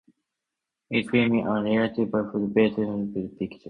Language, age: English, 19-29